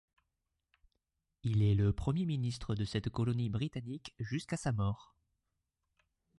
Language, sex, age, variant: French, male, 30-39, Français de métropole